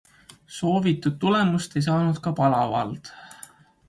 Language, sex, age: Estonian, male, 19-29